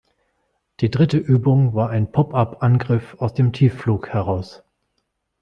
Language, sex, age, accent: German, male, 40-49, Deutschland Deutsch